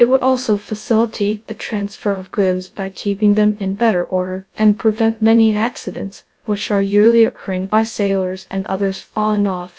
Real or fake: fake